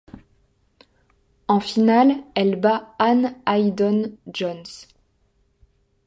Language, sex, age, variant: French, female, 19-29, Français de métropole